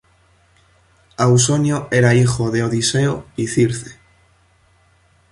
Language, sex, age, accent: Spanish, male, 19-29, España: Norte peninsular (Asturias, Castilla y León, Cantabria, País Vasco, Navarra, Aragón, La Rioja, Guadalajara, Cuenca)